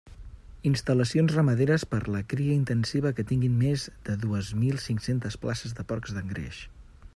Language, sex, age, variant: Catalan, male, 30-39, Central